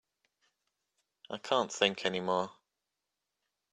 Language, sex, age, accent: English, male, 19-29, England English